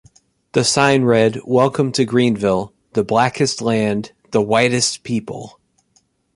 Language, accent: English, United States English